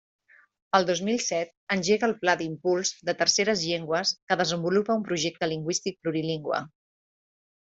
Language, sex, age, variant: Catalan, female, 40-49, Central